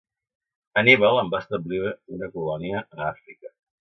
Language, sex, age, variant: Catalan, male, 60-69, Central